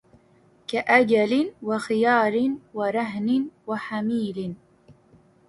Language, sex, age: Arabic, female, 19-29